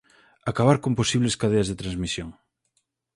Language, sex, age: Galician, male, 30-39